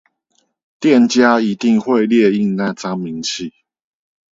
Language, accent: Chinese, 出生地：新北市